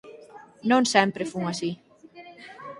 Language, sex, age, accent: Galician, female, 19-29, Atlántico (seseo e gheada)